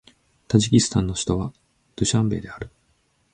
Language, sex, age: Japanese, male, 30-39